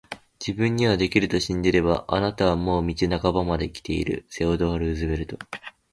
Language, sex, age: Japanese, male, 19-29